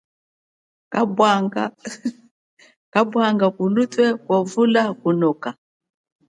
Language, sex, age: Chokwe, female, 40-49